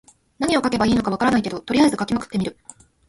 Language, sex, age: Japanese, female, 19-29